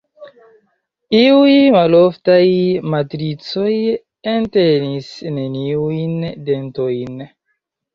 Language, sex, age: Esperanto, male, 19-29